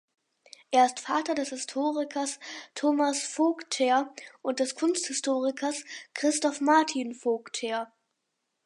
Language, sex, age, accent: German, male, under 19, Deutschland Deutsch